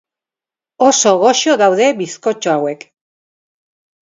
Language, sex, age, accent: Basque, female, 50-59, Mendebalekoa (Araba, Bizkaia, Gipuzkoako mendebaleko herri batzuk)